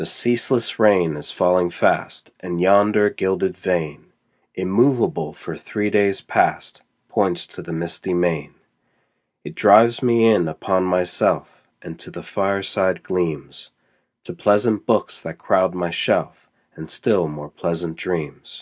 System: none